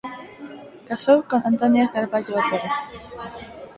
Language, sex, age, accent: Galician, female, 19-29, Neofalante